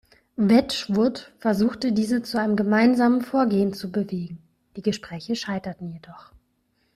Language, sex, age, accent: German, female, 30-39, Deutschland Deutsch